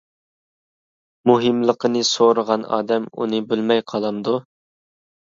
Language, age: Uyghur, 19-29